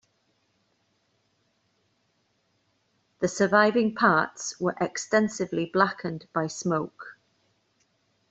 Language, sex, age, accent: English, female, 40-49, Welsh English